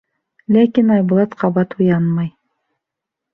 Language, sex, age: Bashkir, female, 40-49